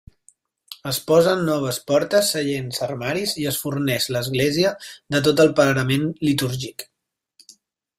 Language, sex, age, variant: Catalan, male, 30-39, Central